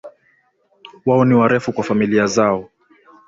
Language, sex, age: Swahili, male, 19-29